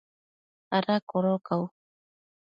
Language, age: Matsés, 19-29